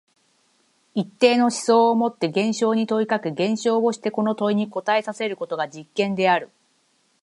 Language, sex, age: Japanese, female, 30-39